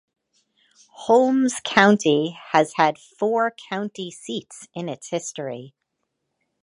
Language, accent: English, United States English